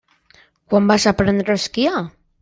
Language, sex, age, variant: Catalan, male, under 19, Central